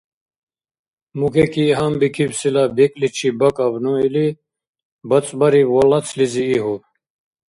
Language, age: Dargwa, 50-59